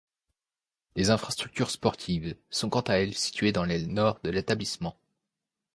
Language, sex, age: French, male, 19-29